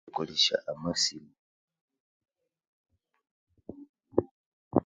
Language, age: Konzo, 30-39